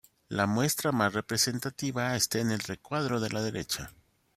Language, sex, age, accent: Spanish, male, 50-59, México